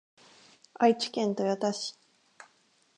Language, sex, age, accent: Japanese, female, 19-29, 関東